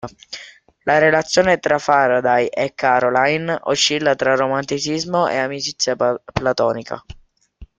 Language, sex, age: Italian, male, under 19